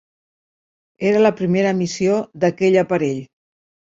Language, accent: Catalan, Barceloní